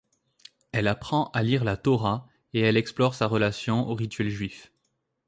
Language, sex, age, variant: French, male, 19-29, Français de métropole